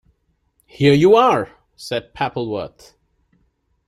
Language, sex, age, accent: English, male, 40-49, India and South Asia (India, Pakistan, Sri Lanka)